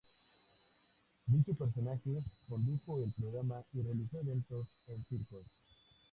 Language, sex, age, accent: Spanish, male, 19-29, México